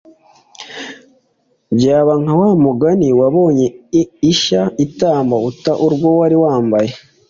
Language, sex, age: Kinyarwanda, male, 19-29